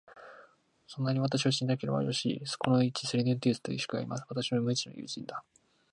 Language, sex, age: Japanese, male, 19-29